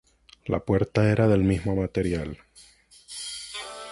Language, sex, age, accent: Spanish, male, 19-29, Caribe: Cuba, Venezuela, Puerto Rico, República Dominicana, Panamá, Colombia caribeña, México caribeño, Costa del golfo de México